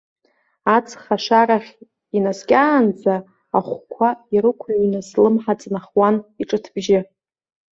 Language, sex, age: Abkhazian, female, 40-49